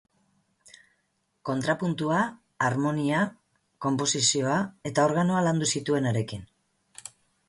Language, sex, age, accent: Basque, female, 40-49, Mendebalekoa (Araba, Bizkaia, Gipuzkoako mendebaleko herri batzuk)